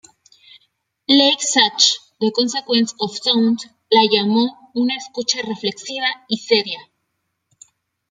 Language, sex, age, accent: Spanish, female, 19-29, México